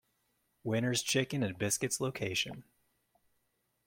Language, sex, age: English, male, 30-39